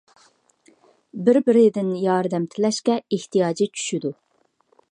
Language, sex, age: Uyghur, female, 40-49